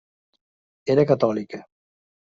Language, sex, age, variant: Catalan, male, 50-59, Nord-Occidental